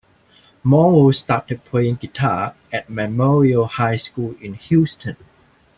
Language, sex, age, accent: English, male, 19-29, Hong Kong English